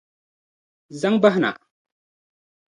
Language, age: Dagbani, 19-29